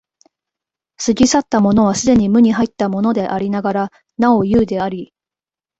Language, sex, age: Japanese, female, 19-29